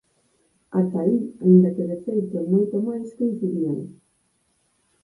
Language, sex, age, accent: Galician, female, 30-39, Normativo (estándar)